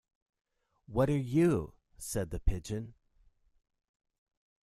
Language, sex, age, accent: English, male, 40-49, United States English